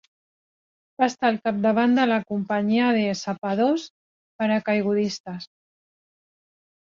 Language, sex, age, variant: Catalan, female, 40-49, Central